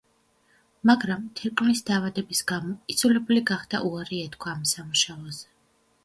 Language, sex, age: Georgian, female, 30-39